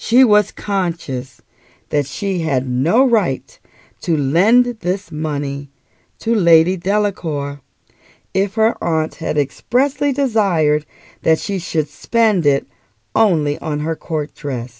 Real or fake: real